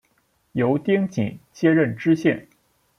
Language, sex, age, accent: Chinese, male, 19-29, 出生地：山东省